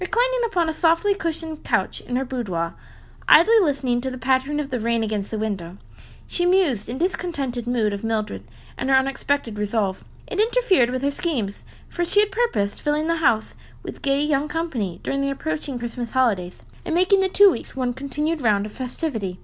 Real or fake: real